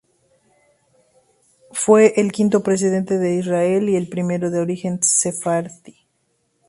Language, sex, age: Spanish, female, 30-39